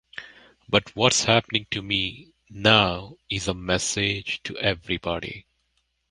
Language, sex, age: English, male, 50-59